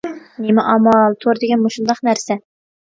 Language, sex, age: Uyghur, female, 30-39